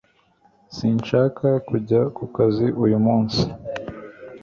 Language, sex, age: Kinyarwanda, male, under 19